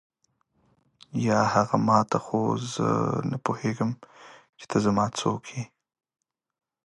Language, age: Pashto, 19-29